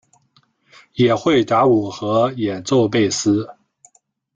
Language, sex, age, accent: Chinese, male, 19-29, 出生地：河南省